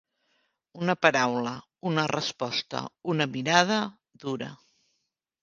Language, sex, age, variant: Catalan, female, 50-59, Central